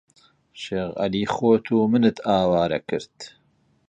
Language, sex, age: Central Kurdish, male, 40-49